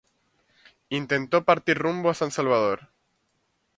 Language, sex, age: Spanish, male, 19-29